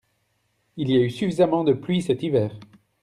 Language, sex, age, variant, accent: French, male, 30-39, Français d'Europe, Français de Belgique